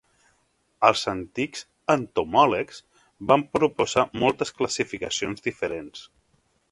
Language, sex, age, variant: Catalan, male, 40-49, Central